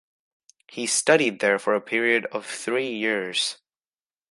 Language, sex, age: English, male, under 19